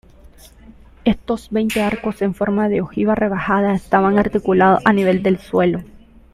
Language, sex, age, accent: Spanish, female, 19-29, América central